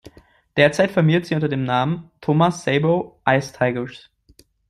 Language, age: German, 19-29